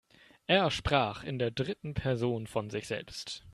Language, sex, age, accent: German, male, 19-29, Deutschland Deutsch